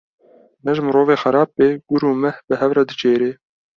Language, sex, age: Kurdish, male, 19-29